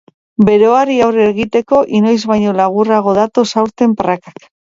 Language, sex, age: Basque, female, 50-59